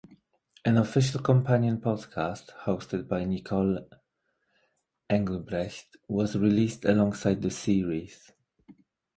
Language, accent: English, England English